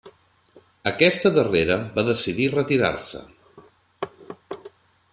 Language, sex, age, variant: Catalan, male, 40-49, Central